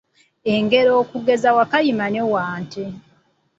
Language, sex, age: Ganda, female, 30-39